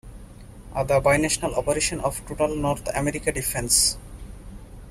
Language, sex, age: English, male, 19-29